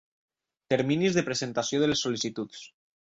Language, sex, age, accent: Catalan, male, 19-29, valencià